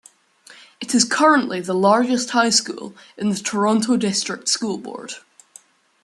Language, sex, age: English, male, under 19